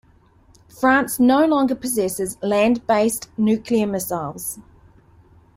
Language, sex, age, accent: English, female, 30-39, New Zealand English